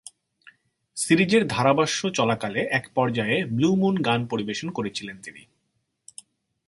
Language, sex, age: Bengali, male, 30-39